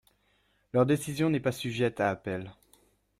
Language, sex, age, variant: French, male, under 19, Français de métropole